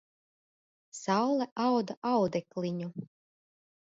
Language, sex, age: Latvian, female, 40-49